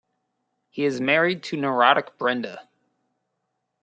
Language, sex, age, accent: English, male, 19-29, United States English